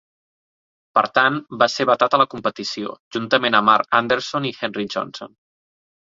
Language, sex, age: Catalan, male, 30-39